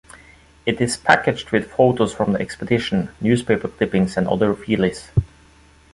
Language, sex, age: English, male, 30-39